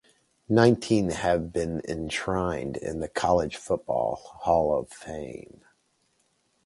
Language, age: English, 50-59